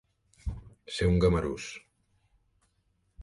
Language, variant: Catalan, Central